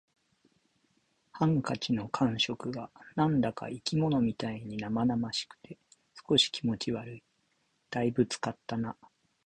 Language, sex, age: Japanese, male, 30-39